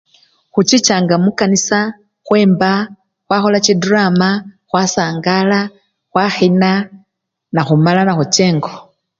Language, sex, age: Luyia, female, 50-59